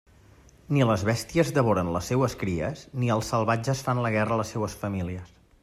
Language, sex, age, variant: Catalan, male, 30-39, Central